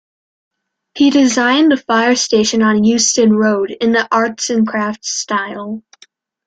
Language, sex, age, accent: English, female, under 19, United States English